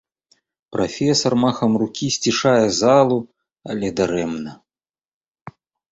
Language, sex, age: Belarusian, male, 40-49